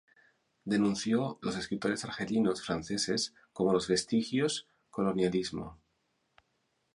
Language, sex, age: Spanish, male, 50-59